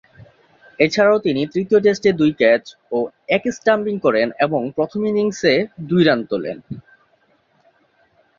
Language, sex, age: Bengali, male, 19-29